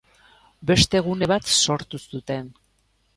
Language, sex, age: Basque, female, 40-49